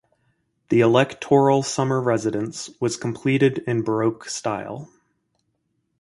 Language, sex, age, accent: English, male, 30-39, United States English